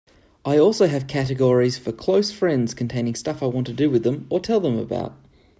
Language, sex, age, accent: English, male, 30-39, Australian English